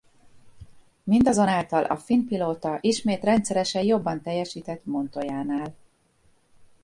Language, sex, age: Hungarian, female, 50-59